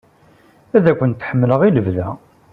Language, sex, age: Kabyle, male, 40-49